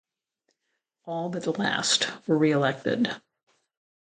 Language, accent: English, United States English